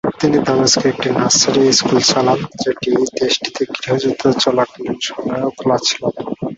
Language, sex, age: Bengali, male, 19-29